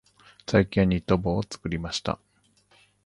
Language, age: Japanese, 50-59